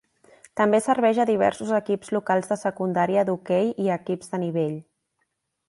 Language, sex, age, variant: Catalan, female, 19-29, Central